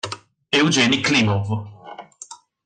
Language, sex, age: Italian, male, 19-29